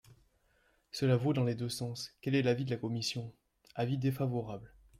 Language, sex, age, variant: French, male, 19-29, Français de métropole